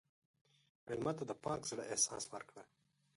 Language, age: Pashto, 19-29